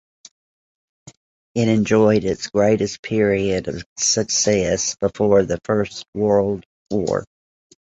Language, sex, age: English, female, 60-69